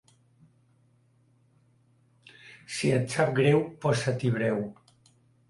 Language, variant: Catalan, Central